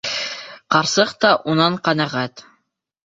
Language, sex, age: Bashkir, male, under 19